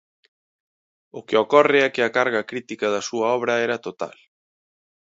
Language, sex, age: Galician, male, 30-39